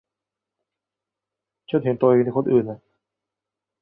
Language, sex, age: Thai, male, 19-29